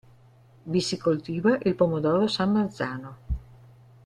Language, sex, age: Italian, female, 70-79